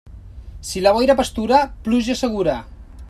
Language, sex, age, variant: Catalan, male, 40-49, Central